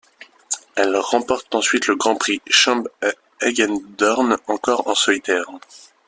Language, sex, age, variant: French, male, 19-29, Français de métropole